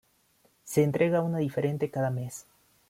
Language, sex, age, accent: Spanish, male, 19-29, México